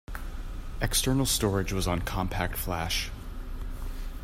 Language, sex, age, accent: English, male, 19-29, United States English